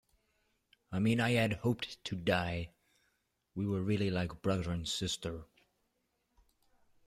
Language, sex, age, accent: English, male, 19-29, United States English